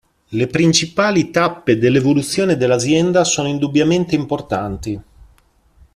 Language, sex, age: Italian, male, 40-49